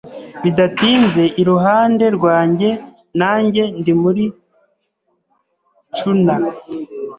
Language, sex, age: Kinyarwanda, male, 19-29